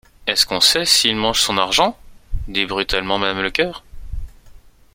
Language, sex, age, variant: French, male, 30-39, Français de métropole